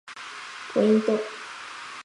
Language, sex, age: Japanese, female, 19-29